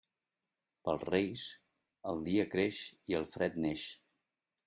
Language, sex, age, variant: Catalan, male, 60-69, Central